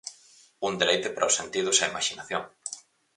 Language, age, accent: Galician, 19-29, Normativo (estándar)